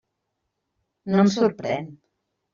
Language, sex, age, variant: Catalan, female, 30-39, Central